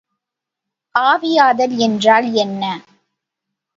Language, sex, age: Tamil, female, under 19